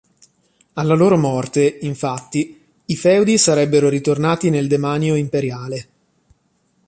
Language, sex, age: Italian, male, 30-39